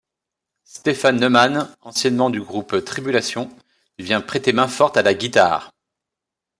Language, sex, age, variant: French, male, 40-49, Français de métropole